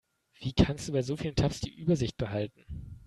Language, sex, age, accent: German, male, 19-29, Deutschland Deutsch